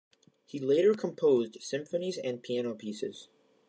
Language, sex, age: English, male, under 19